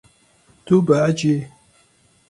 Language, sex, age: Kurdish, male, 30-39